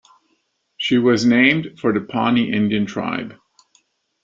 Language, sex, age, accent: English, male, 40-49, United States English